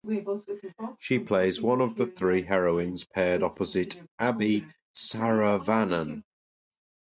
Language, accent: English, England English